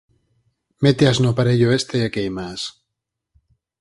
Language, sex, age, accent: Galician, male, 40-49, Normativo (estándar)